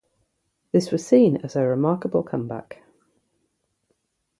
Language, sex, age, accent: English, female, 30-39, England English; yorkshire